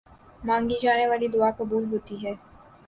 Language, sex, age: Urdu, female, 19-29